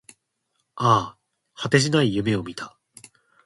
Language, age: Japanese, 19-29